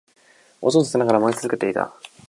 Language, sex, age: Japanese, male, under 19